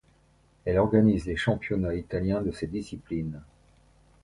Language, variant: French, Français de métropole